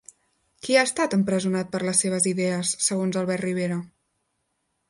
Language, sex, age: Catalan, female, 19-29